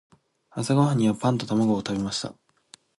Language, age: Japanese, 19-29